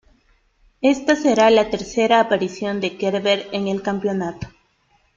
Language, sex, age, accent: Spanish, female, 30-39, Andino-Pacífico: Colombia, Perú, Ecuador, oeste de Bolivia y Venezuela andina